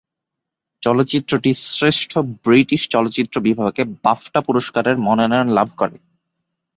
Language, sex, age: Bengali, male, 19-29